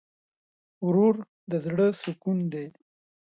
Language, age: Pashto, 19-29